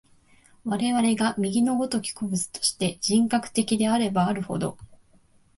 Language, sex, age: Japanese, female, 19-29